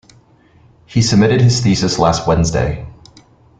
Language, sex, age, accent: English, male, 30-39, United States English